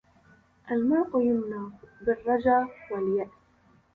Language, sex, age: Arabic, female, under 19